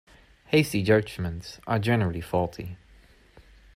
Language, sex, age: English, male, 19-29